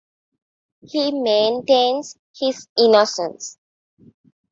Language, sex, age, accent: English, female, 19-29, India and South Asia (India, Pakistan, Sri Lanka)